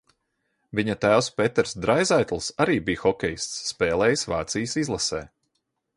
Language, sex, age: Latvian, male, 40-49